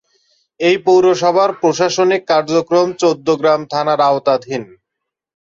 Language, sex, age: Bengali, male, 19-29